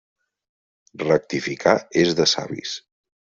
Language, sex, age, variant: Catalan, male, 19-29, Central